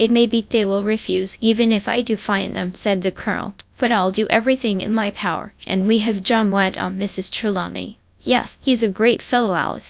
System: TTS, GradTTS